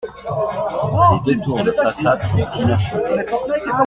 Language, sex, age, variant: French, male, 40-49, Français de métropole